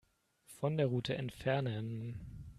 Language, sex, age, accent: German, male, 19-29, Deutschland Deutsch